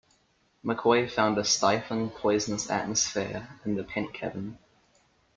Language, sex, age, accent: English, male, under 19, New Zealand English